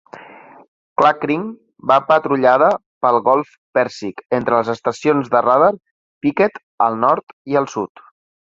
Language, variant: Catalan, Central